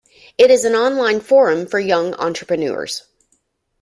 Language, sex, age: English, female, 30-39